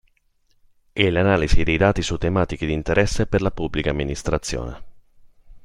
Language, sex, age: Italian, male, 19-29